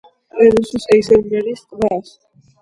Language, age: Georgian, under 19